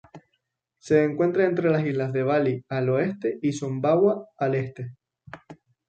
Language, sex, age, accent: Spanish, male, 19-29, España: Islas Canarias